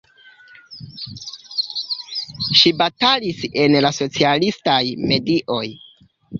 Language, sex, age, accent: Esperanto, male, 19-29, Internacia